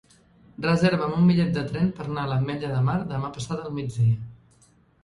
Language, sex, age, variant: Catalan, female, 30-39, Central